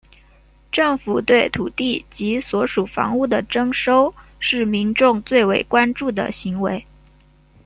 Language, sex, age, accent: Chinese, female, 19-29, 出生地：江西省